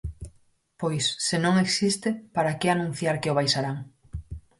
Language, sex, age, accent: Galician, female, 30-39, Normativo (estándar)